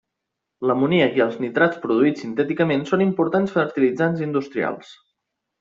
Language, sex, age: Catalan, male, 30-39